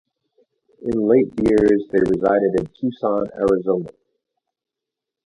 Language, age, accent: English, 40-49, United States English